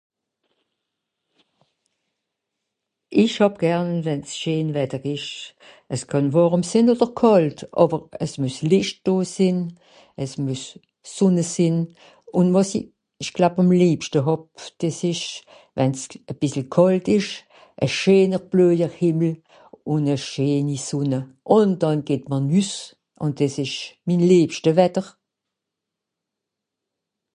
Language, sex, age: Swiss German, female, 70-79